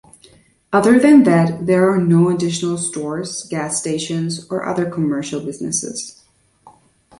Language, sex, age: English, female, 19-29